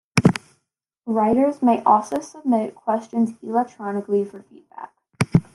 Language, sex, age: English, female, under 19